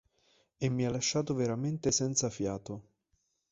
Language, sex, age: Italian, male, 40-49